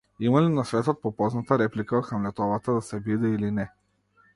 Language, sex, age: Macedonian, male, 19-29